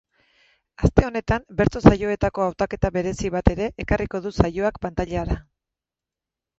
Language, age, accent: Basque, 50-59, Mendebalekoa (Araba, Bizkaia, Gipuzkoako mendebaleko herri batzuk)